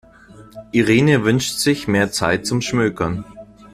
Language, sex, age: German, male, 19-29